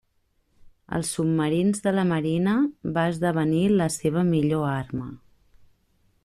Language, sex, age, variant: Catalan, female, 40-49, Nord-Occidental